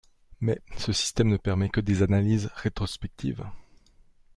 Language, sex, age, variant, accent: French, male, 30-39, Français d'Europe, Français de Suisse